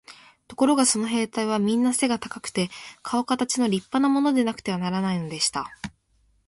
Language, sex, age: Japanese, female, under 19